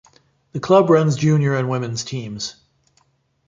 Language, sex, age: English, male, 40-49